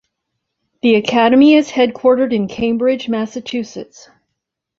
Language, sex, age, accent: English, female, 50-59, United States English